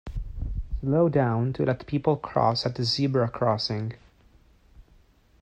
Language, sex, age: English, male, 19-29